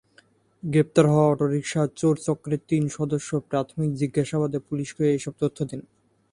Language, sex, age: Bengali, male, 19-29